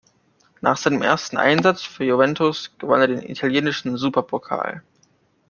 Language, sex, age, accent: German, male, under 19, Deutschland Deutsch